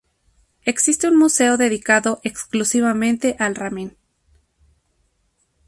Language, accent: Spanish, México